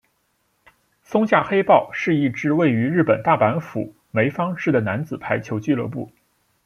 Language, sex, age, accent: Chinese, male, 19-29, 出生地：山东省